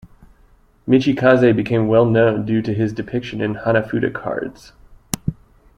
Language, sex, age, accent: English, male, 19-29, United States English